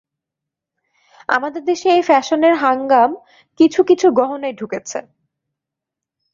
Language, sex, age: Bengali, female, 19-29